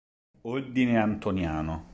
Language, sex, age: Italian, male, 30-39